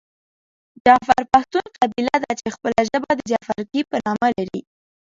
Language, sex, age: Pashto, female, under 19